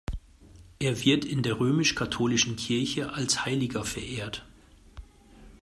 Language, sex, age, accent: German, male, 40-49, Deutschland Deutsch